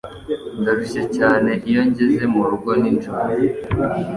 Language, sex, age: Kinyarwanda, male, 19-29